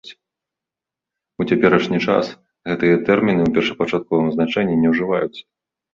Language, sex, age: Belarusian, male, 30-39